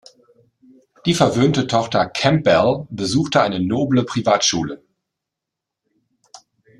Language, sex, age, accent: German, male, 40-49, Deutschland Deutsch